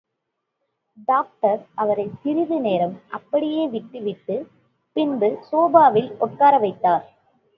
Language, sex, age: Tamil, female, 19-29